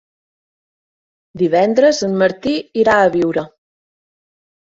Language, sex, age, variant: Catalan, female, 30-39, Central